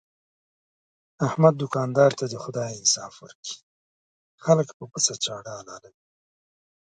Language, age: Pashto, 60-69